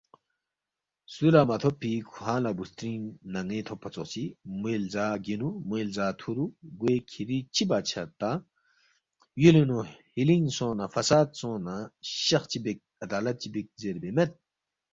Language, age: Balti, 30-39